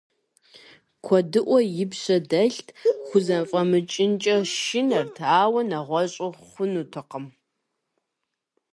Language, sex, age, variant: Kabardian, female, 30-39, Адыгэбзэ (Къэбэрдей, Кирил, псоми зэдай)